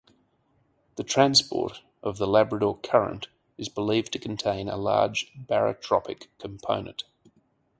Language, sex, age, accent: English, male, 40-49, Australian English